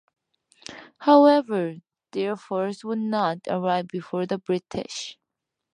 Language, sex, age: English, female, 19-29